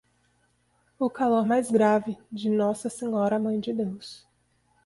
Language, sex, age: Portuguese, female, 30-39